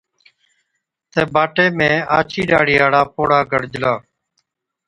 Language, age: Od, 40-49